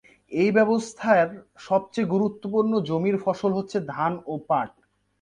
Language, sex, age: Bengali, male, under 19